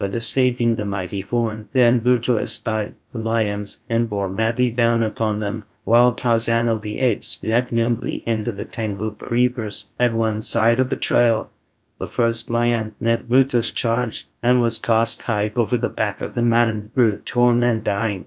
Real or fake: fake